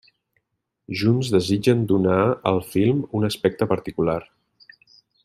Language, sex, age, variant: Catalan, male, 40-49, Central